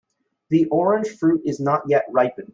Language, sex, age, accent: English, male, 19-29, United States English